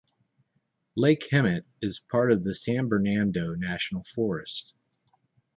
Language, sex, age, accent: English, male, 40-49, United States English